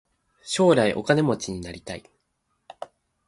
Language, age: Japanese, 19-29